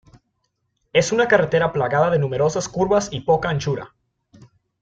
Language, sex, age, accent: Spanish, male, 19-29, México